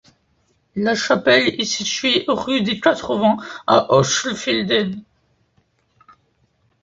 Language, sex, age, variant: French, male, under 19, Français de métropole